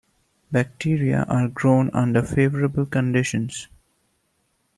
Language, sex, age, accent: English, male, 19-29, India and South Asia (India, Pakistan, Sri Lanka)